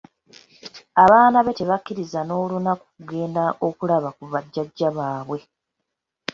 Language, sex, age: Ganda, female, 19-29